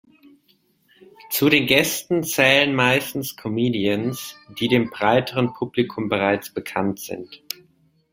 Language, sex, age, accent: German, male, 19-29, Deutschland Deutsch